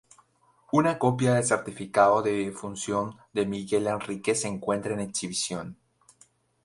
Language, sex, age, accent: Spanish, male, 19-29, México